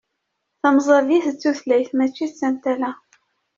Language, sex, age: Kabyle, female, 30-39